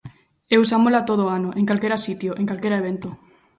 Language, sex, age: Galician, female, 19-29